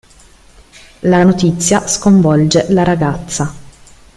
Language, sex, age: Italian, female, 30-39